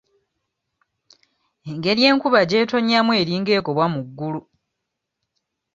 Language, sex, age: Ganda, female, 30-39